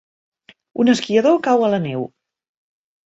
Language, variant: Catalan, Central